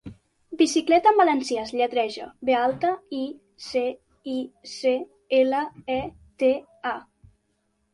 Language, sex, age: Catalan, female, under 19